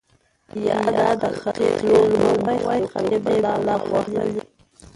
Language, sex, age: Pashto, female, under 19